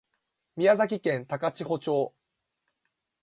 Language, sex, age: Japanese, male, 19-29